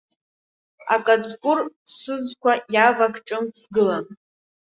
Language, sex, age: Abkhazian, female, under 19